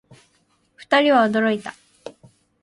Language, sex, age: Japanese, female, 19-29